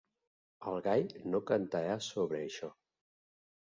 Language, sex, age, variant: Catalan, male, 50-59, Central